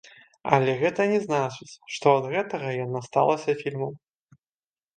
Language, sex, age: Belarusian, male, 19-29